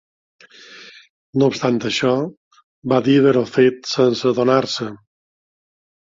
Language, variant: Catalan, Balear